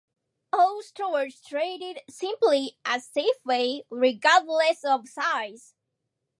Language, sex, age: English, female, 19-29